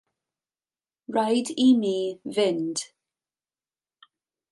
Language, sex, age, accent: Welsh, female, 40-49, Y Deyrnas Unedig Cymraeg